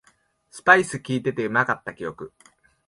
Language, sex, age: Japanese, male, 19-29